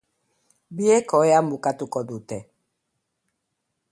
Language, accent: Basque, Mendebalekoa (Araba, Bizkaia, Gipuzkoako mendebaleko herri batzuk)